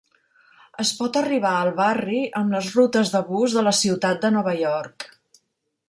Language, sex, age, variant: Catalan, female, 50-59, Central